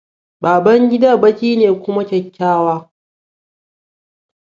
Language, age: Hausa, 19-29